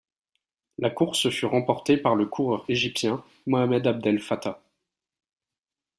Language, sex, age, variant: French, male, 19-29, Français de métropole